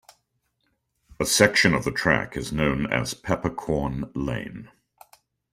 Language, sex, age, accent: English, male, 60-69, Canadian English